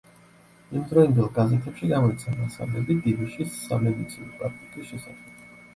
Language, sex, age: Georgian, male, 30-39